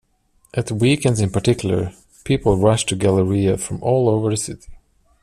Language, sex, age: English, male, 30-39